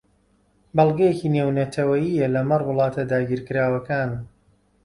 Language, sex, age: Central Kurdish, male, 40-49